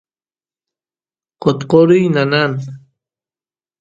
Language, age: Santiago del Estero Quichua, 40-49